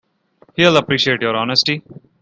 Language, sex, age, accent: English, male, 19-29, India and South Asia (India, Pakistan, Sri Lanka)